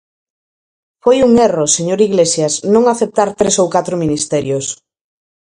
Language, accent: Galician, Normativo (estándar)